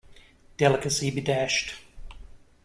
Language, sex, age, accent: English, male, 50-59, Australian English